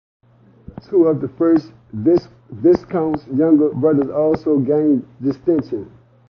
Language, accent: English, United States English